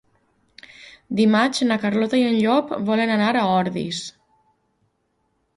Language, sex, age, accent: Catalan, female, 40-49, valencià